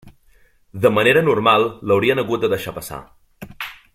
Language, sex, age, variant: Catalan, male, 30-39, Central